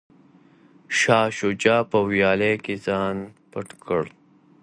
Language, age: Pashto, 30-39